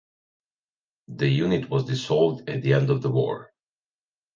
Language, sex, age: English, male, 50-59